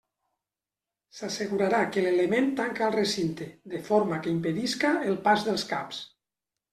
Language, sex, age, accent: Catalan, male, 50-59, valencià